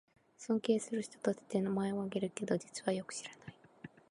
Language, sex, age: Japanese, female, 19-29